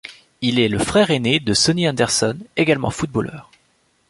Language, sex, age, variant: French, male, 19-29, Français de métropole